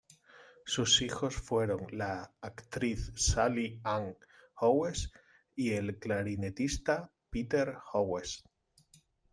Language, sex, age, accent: Spanish, male, 30-39, España: Sur peninsular (Andalucia, Extremadura, Murcia)